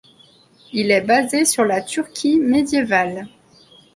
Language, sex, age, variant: French, female, 30-39, Français de métropole